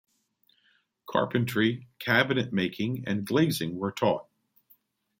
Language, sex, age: English, male, 50-59